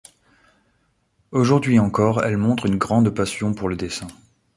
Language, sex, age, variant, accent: French, male, 30-39, Français des départements et régions d'outre-mer, Français de La Réunion